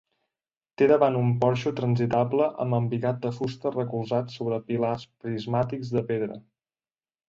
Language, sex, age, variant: Catalan, male, 19-29, Central